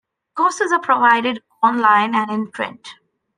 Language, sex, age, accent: English, female, 19-29, India and South Asia (India, Pakistan, Sri Lanka)